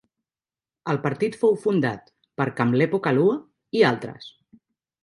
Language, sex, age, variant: Catalan, female, 40-49, Central